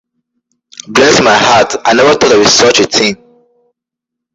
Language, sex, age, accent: English, male, 19-29, Southern African (South Africa, Zimbabwe, Namibia)